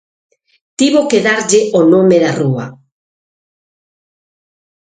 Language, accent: Galician, Central (gheada); Oriental (común en zona oriental)